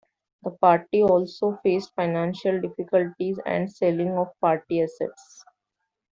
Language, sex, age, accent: English, female, 30-39, India and South Asia (India, Pakistan, Sri Lanka)